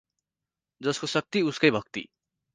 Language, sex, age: Nepali, male, 19-29